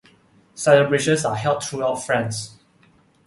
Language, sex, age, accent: English, male, 19-29, Malaysian English